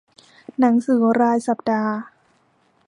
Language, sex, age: Thai, female, 19-29